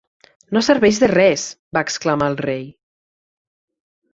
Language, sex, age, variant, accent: Catalan, female, 19-29, Nord-Occidental, Lleidatà